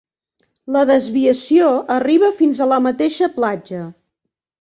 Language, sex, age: Catalan, female, 50-59